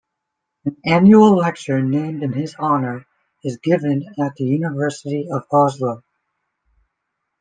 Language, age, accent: English, 30-39, United States English